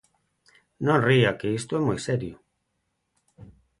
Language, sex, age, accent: Galician, male, 40-49, Neofalante